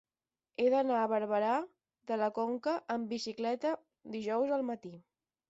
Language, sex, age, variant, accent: Catalan, female, under 19, Balear, balear